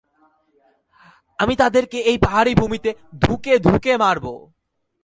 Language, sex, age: Bengali, male, 19-29